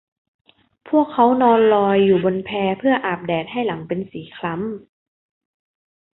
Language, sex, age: Thai, female, 19-29